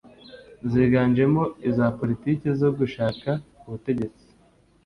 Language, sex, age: Kinyarwanda, male, 19-29